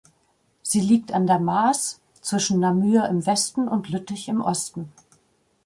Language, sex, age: German, female, 50-59